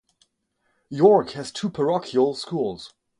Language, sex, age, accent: English, male, 19-29, United States English; England English